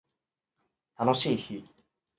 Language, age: Japanese, 19-29